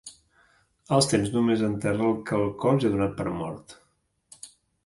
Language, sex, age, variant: Catalan, male, 30-39, Central